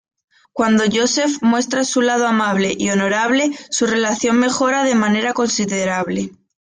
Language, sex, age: Spanish, female, 19-29